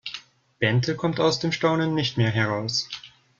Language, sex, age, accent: German, male, under 19, Deutschland Deutsch